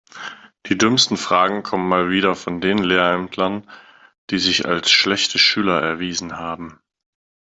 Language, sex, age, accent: German, male, 30-39, Deutschland Deutsch